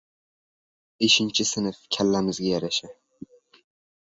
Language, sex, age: Uzbek, male, under 19